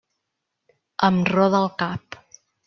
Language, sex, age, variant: Catalan, female, 50-59, Central